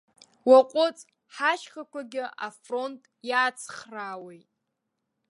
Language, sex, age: Abkhazian, female, under 19